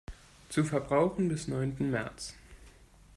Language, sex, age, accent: German, male, 19-29, Deutschland Deutsch